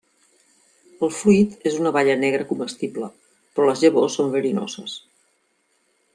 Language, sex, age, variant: Catalan, female, 50-59, Central